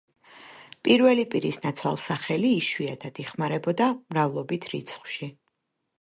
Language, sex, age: Georgian, female, 40-49